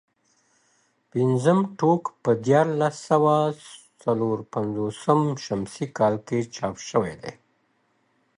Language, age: Pashto, 50-59